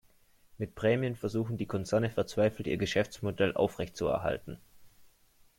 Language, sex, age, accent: German, male, 19-29, Deutschland Deutsch